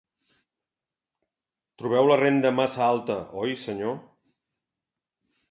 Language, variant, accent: Catalan, Central, central